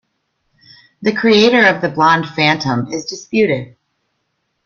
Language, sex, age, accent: English, female, 40-49, United States English